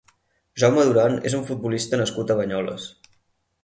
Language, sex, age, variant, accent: Catalan, male, 19-29, Central, Barceloní